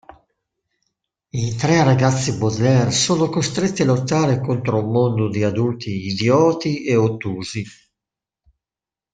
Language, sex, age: Italian, male, 40-49